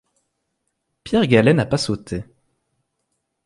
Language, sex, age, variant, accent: French, male, 30-39, Français d'Europe, Français de Belgique